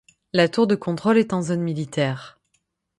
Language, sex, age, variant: French, female, 30-39, Français de métropole